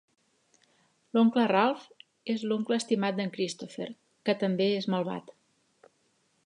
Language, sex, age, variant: Catalan, female, 50-59, Central